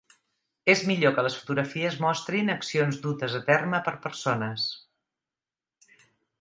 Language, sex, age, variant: Catalan, female, 60-69, Central